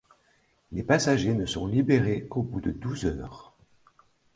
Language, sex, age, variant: French, male, 60-69, Français de métropole